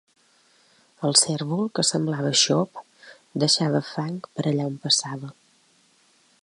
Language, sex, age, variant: Catalan, female, 40-49, Balear